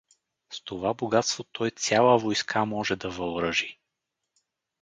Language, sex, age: Bulgarian, male, 30-39